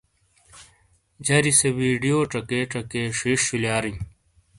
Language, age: Shina, 30-39